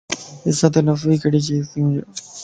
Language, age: Lasi, 19-29